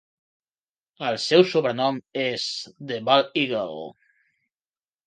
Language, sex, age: Catalan, male, 30-39